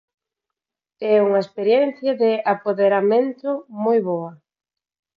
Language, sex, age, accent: Galician, female, 30-39, Neofalante